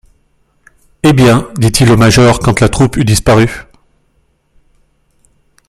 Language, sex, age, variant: French, male, 30-39, Français de métropole